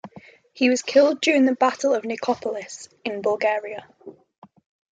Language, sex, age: English, female, 19-29